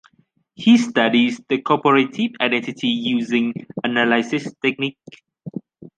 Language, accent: English, United States English